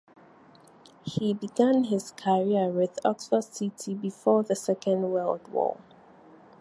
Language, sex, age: English, female, 19-29